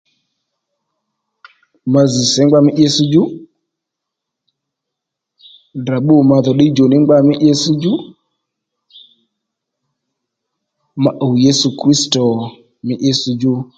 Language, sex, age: Lendu, male, 30-39